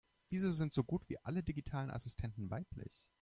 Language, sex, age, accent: German, male, 19-29, Deutschland Deutsch